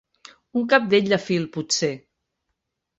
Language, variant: Catalan, Central